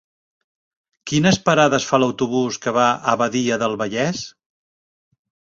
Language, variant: Catalan, Central